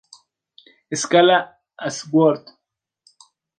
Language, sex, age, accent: Spanish, male, 19-29, Andino-Pacífico: Colombia, Perú, Ecuador, oeste de Bolivia y Venezuela andina